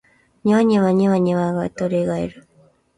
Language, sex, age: Japanese, female, 19-29